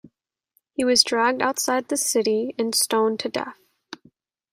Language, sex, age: English, female, 19-29